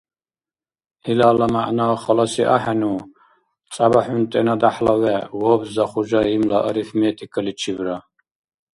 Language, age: Dargwa, 50-59